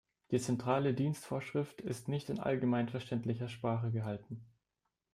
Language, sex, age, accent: German, male, 19-29, Deutschland Deutsch